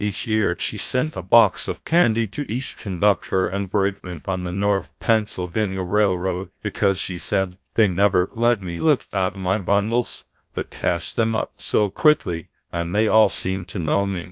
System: TTS, GlowTTS